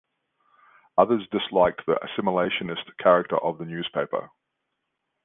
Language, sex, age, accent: English, male, 50-59, Australian English